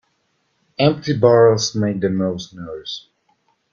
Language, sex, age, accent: English, male, 19-29, England English